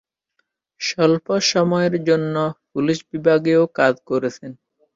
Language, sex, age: Bengali, male, 19-29